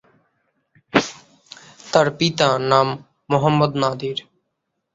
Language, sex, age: Bengali, male, 19-29